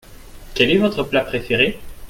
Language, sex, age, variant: French, male, 19-29, Français de métropole